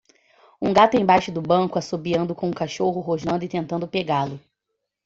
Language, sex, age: Portuguese, female, under 19